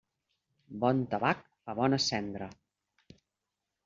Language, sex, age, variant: Catalan, female, 40-49, Central